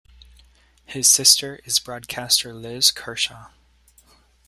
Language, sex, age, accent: English, male, 19-29, United States English